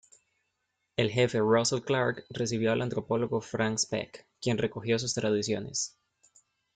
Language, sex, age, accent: Spanish, male, 19-29, América central